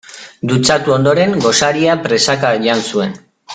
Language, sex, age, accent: Basque, male, 40-49, Mendebalekoa (Araba, Bizkaia, Gipuzkoako mendebaleko herri batzuk)